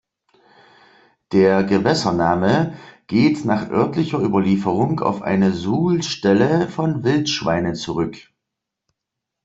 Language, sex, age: German, male, 40-49